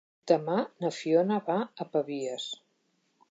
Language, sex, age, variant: Catalan, female, 60-69, Central